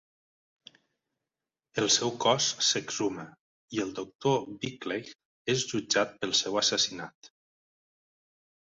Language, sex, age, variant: Catalan, male, 40-49, Nord-Occidental